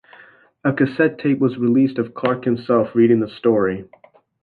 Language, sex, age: English, male, 19-29